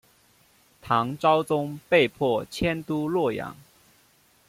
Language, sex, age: Chinese, male, 19-29